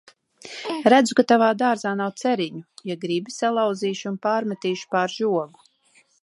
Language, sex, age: Latvian, female, 40-49